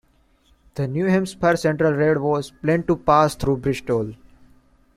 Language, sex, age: English, male, 19-29